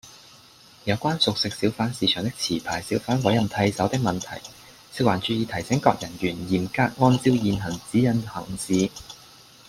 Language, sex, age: Cantonese, male, 19-29